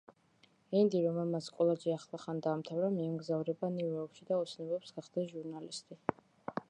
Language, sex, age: Georgian, female, under 19